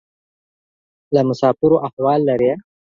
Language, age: Pashto, 19-29